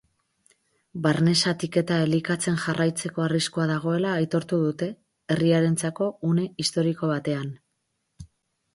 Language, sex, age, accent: Basque, female, 40-49, Mendebalekoa (Araba, Bizkaia, Gipuzkoako mendebaleko herri batzuk)